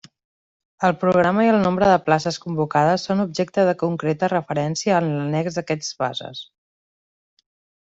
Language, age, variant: Catalan, 19-29, Central